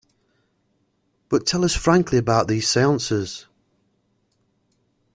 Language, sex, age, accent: English, male, 40-49, England English